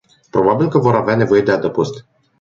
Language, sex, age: Romanian, male, 19-29